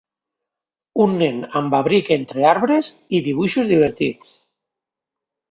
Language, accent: Catalan, valencià